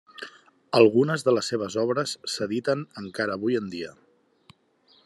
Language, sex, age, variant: Catalan, male, 30-39, Central